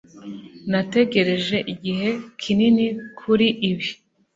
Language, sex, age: Kinyarwanda, female, 19-29